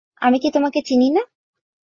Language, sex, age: Bengali, female, 19-29